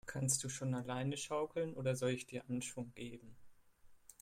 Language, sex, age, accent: German, male, 19-29, Deutschland Deutsch